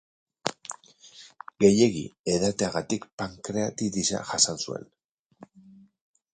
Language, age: Basque, 40-49